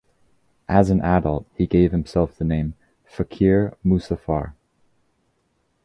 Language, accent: English, Canadian English